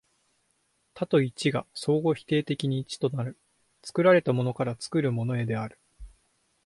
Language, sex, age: Japanese, male, under 19